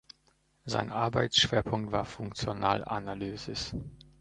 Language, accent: German, Polnisch Deutsch